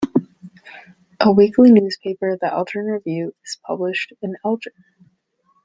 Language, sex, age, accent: English, female, under 19, United States English